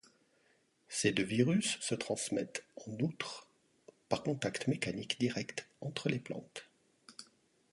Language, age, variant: French, 40-49, Français de métropole